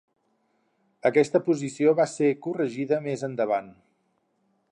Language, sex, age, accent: Catalan, male, 60-69, Neutre